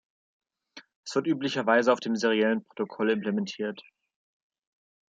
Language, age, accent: German, 19-29, Deutschland Deutsch